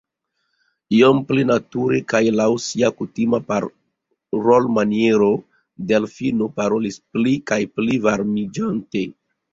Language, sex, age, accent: Esperanto, male, 30-39, Internacia